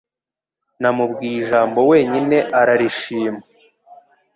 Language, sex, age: Kinyarwanda, male, 19-29